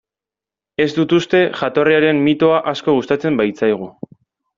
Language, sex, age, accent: Basque, male, 19-29, Erdialdekoa edo Nafarra (Gipuzkoa, Nafarroa)